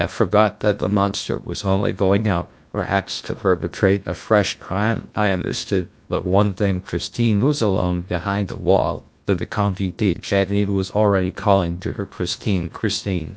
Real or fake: fake